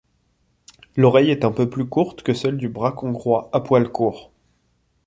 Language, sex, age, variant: French, male, 30-39, Français de métropole